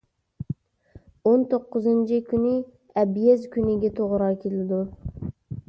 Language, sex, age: Uyghur, female, under 19